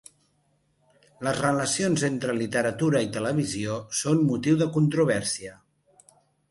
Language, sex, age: Catalan, male, 40-49